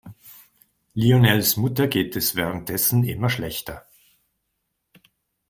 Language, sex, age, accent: German, male, 40-49, Schweizerdeutsch